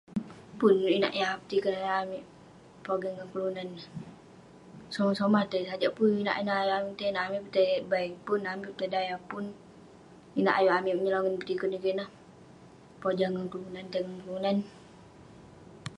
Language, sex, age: Western Penan, female, under 19